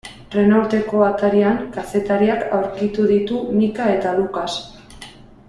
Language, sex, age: Basque, female, 19-29